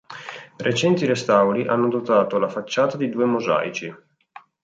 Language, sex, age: Italian, male, 19-29